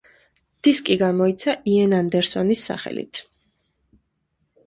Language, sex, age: Georgian, female, 19-29